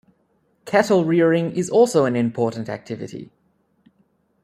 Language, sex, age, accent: English, male, 30-39, Australian English